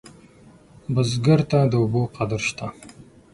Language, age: Pashto, 30-39